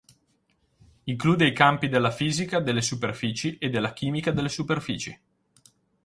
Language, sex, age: Italian, male, 30-39